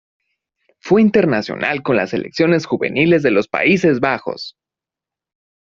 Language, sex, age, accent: Spanish, male, 19-29, México